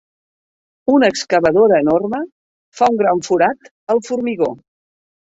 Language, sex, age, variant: Catalan, female, 60-69, Central